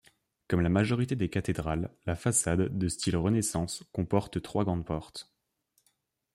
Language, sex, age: French, male, under 19